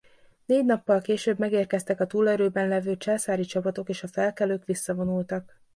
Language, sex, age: Hungarian, female, 19-29